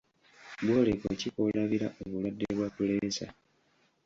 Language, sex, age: Ganda, male, 19-29